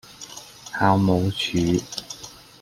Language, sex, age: Cantonese, male, 19-29